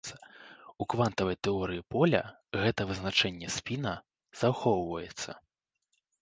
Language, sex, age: Belarusian, male, 19-29